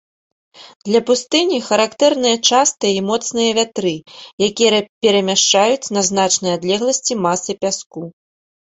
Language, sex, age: Belarusian, female, 30-39